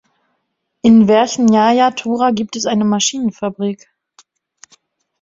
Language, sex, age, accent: German, female, 30-39, Deutschland Deutsch